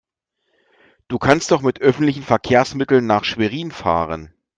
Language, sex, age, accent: German, male, 40-49, Deutschland Deutsch